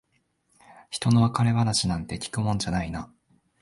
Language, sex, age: Japanese, male, 19-29